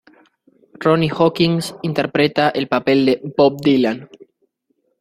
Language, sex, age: Spanish, male, 19-29